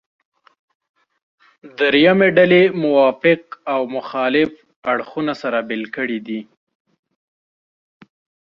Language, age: Pashto, 19-29